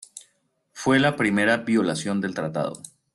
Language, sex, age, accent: Spanish, male, 30-39, Caribe: Cuba, Venezuela, Puerto Rico, República Dominicana, Panamá, Colombia caribeña, México caribeño, Costa del golfo de México